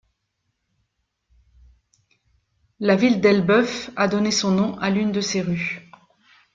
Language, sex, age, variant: French, female, 50-59, Français de métropole